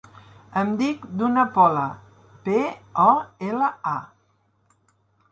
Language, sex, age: Catalan, female, 60-69